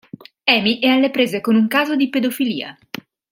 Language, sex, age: Italian, female, 30-39